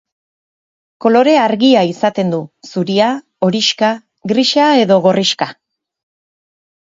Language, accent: Basque, Erdialdekoa edo Nafarra (Gipuzkoa, Nafarroa)